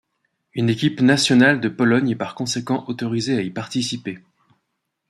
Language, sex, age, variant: French, male, 19-29, Français de métropole